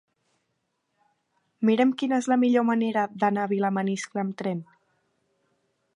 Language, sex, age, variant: Catalan, female, 19-29, Nord-Occidental